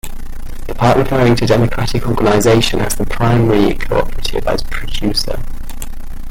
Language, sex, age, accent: English, male, 19-29, England English